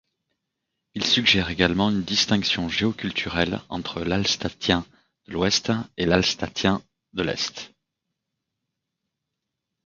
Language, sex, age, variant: French, male, 30-39, Français de métropole